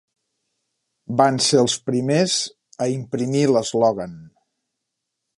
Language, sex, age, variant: Catalan, male, 50-59, Central